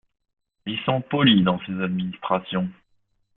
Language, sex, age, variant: French, male, 30-39, Français de métropole